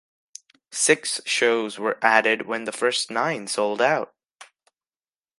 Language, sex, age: English, male, under 19